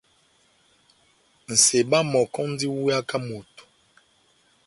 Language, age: Batanga, 40-49